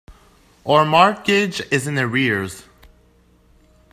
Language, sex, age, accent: English, male, 19-29, Canadian English